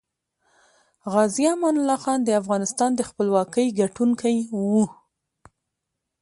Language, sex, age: Pashto, female, 19-29